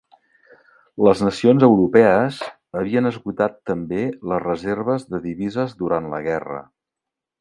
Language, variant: Catalan, Central